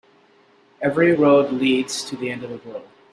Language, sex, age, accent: English, male, 19-29, United States English